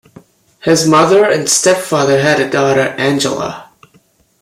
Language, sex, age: English, male, 19-29